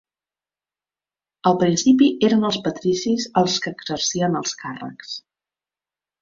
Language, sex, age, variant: Catalan, female, 50-59, Central